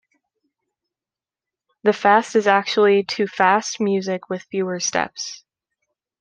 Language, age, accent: English, 19-29, United States English